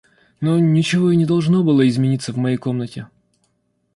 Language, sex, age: Russian, male, 30-39